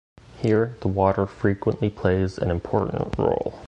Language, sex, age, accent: English, male, 19-29, United States English